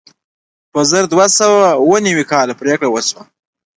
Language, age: Pashto, 30-39